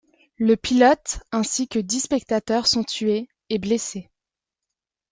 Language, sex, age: French, female, 19-29